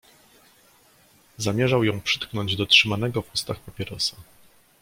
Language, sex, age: Polish, male, 40-49